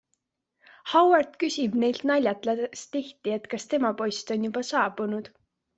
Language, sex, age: Estonian, female, 19-29